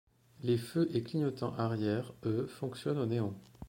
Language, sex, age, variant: French, male, under 19, Français de métropole